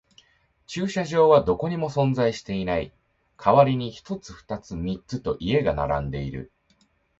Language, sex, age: Japanese, male, 19-29